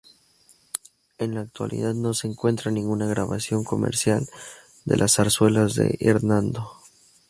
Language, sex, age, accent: Spanish, male, 19-29, México